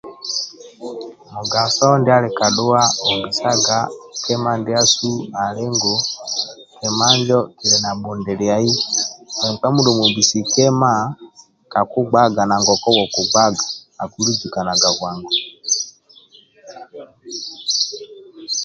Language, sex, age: Amba (Uganda), male, 50-59